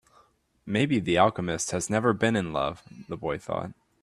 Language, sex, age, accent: English, male, 19-29, United States English